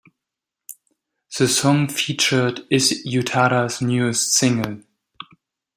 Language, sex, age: English, male, 19-29